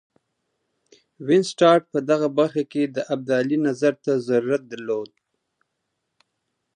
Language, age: Pashto, 40-49